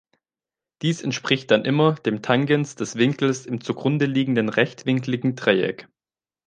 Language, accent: German, Deutschland Deutsch